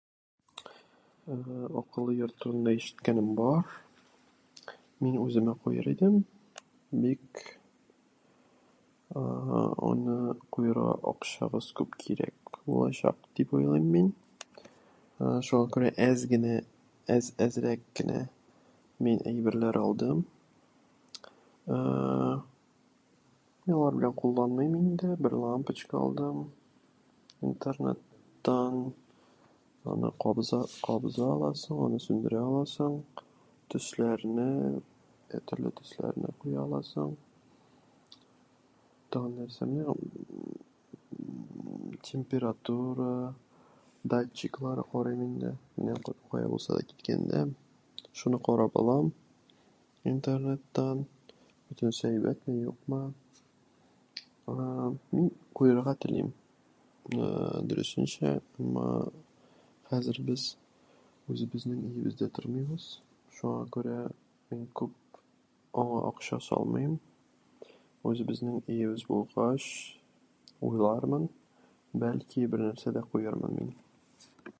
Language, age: Tatar, 30-39